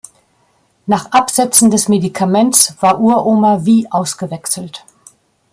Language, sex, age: German, female, 50-59